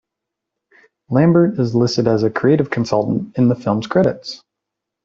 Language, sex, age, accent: English, male, 30-39, United States English